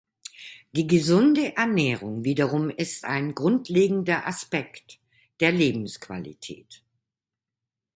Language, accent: German, Deutschland Deutsch